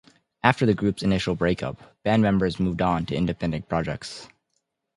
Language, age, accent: English, 19-29, United States English